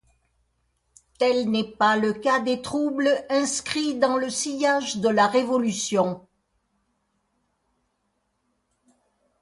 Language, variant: French, Français de métropole